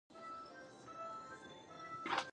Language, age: Japanese, 19-29